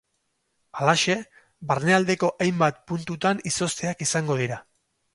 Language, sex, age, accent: Basque, male, 40-49, Mendebalekoa (Araba, Bizkaia, Gipuzkoako mendebaleko herri batzuk)